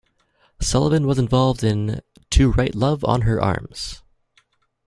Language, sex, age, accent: English, male, 19-29, Canadian English